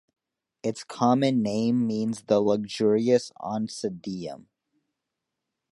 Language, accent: English, United States English